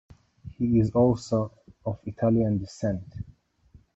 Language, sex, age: English, male, 19-29